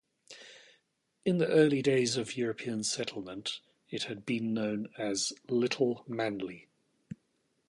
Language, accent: English, England English